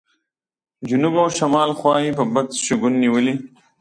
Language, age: Pashto, 19-29